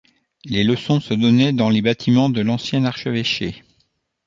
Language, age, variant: French, 60-69, Français de métropole